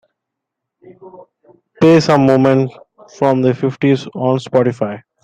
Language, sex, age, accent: English, male, 19-29, India and South Asia (India, Pakistan, Sri Lanka)